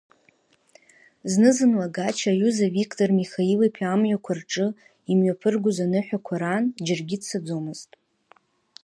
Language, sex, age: Abkhazian, female, 19-29